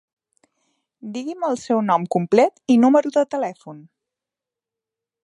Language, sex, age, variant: Catalan, female, 30-39, Central